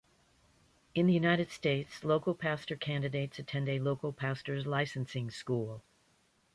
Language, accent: English, United States English